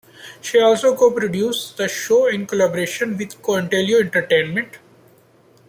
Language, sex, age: English, male, 30-39